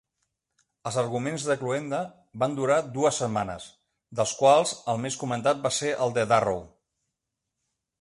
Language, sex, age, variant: Catalan, male, 50-59, Central